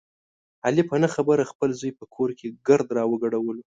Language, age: Pashto, 19-29